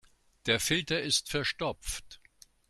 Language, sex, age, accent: German, male, 70-79, Deutschland Deutsch